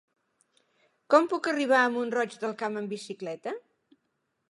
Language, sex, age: Catalan, female, 70-79